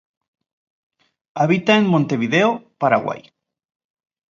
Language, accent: Spanish, México